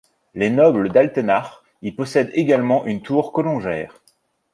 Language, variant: French, Français de métropole